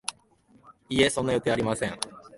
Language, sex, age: Japanese, male, 19-29